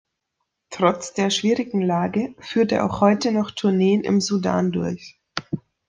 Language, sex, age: German, female, 30-39